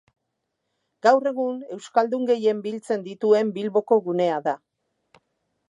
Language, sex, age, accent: Basque, female, 50-59, Erdialdekoa edo Nafarra (Gipuzkoa, Nafarroa)